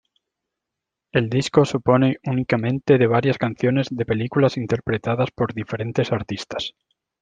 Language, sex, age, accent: Spanish, male, 30-39, España: Sur peninsular (Andalucia, Extremadura, Murcia)